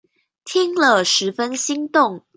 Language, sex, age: Chinese, female, 19-29